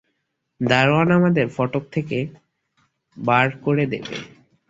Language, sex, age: Bengali, male, under 19